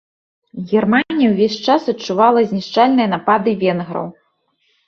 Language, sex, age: Belarusian, female, 30-39